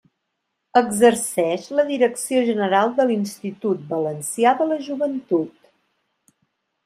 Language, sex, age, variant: Catalan, female, 40-49, Central